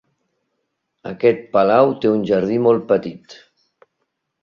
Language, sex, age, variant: Catalan, male, 50-59, Central